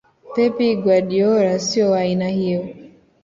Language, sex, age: Swahili, male, 19-29